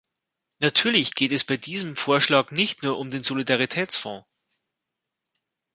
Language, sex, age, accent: German, male, 30-39, Deutschland Deutsch